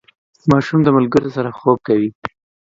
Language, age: Pashto, 19-29